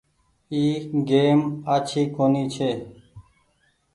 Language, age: Goaria, 19-29